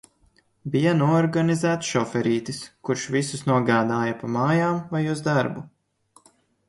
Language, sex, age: Latvian, male, 19-29